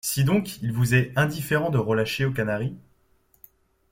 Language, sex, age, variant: French, male, 19-29, Français de métropole